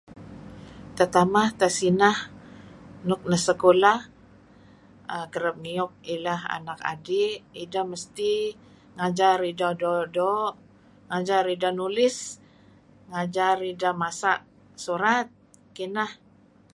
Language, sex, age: Kelabit, female, 60-69